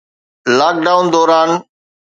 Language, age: Sindhi, 40-49